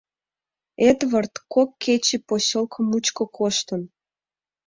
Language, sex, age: Mari, female, 19-29